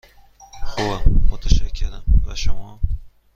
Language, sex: Persian, male